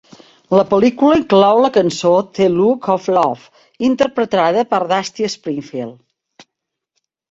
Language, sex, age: Catalan, female, 60-69